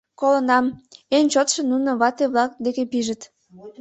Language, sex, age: Mari, female, under 19